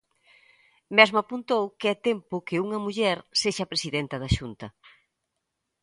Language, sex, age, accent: Galician, female, 40-49, Atlántico (seseo e gheada)